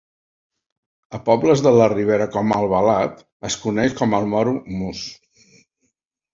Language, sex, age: Catalan, male, 60-69